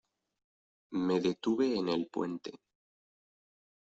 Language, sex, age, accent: Spanish, male, 19-29, España: Norte peninsular (Asturias, Castilla y León, Cantabria, País Vasco, Navarra, Aragón, La Rioja, Guadalajara, Cuenca)